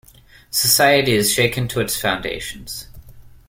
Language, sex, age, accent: English, male, under 19, United States English